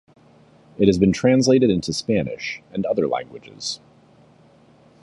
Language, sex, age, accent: English, male, 30-39, United States English